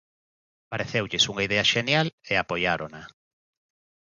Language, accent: Galician, Oriental (común en zona oriental)